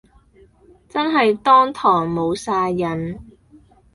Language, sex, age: Cantonese, female, 19-29